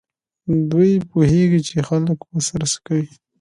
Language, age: Pashto, 19-29